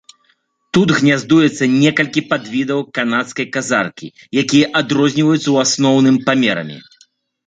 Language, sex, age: Belarusian, male, 40-49